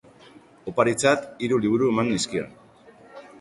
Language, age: Basque, under 19